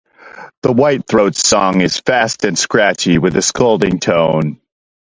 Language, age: English, 40-49